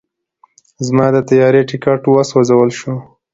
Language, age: Pashto, 19-29